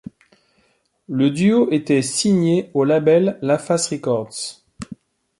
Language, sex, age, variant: French, male, 40-49, Français de métropole